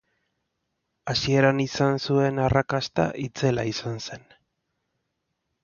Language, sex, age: Basque, male, 30-39